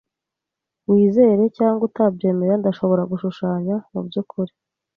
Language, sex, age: Kinyarwanda, female, 30-39